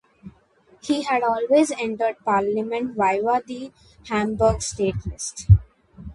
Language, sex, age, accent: English, female, under 19, India and South Asia (India, Pakistan, Sri Lanka)